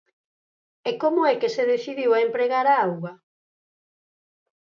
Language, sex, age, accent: Galician, female, 50-59, Normativo (estándar)